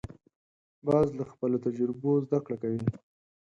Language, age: Pashto, 19-29